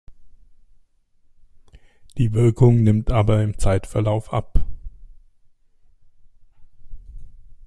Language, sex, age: German, male, 50-59